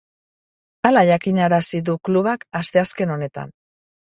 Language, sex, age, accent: Basque, female, 50-59, Mendebalekoa (Araba, Bizkaia, Gipuzkoako mendebaleko herri batzuk)